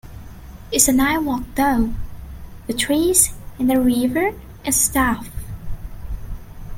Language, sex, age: English, female, 19-29